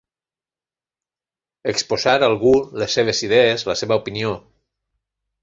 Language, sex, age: Catalan, male, 50-59